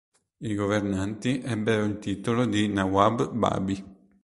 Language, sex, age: Italian, male, 19-29